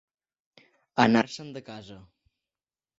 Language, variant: Catalan, Central